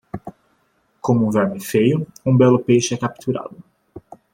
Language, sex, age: Portuguese, male, 19-29